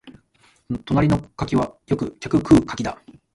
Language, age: Japanese, 30-39